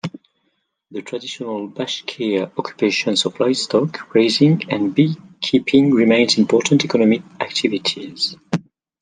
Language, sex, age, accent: English, male, 40-49, England English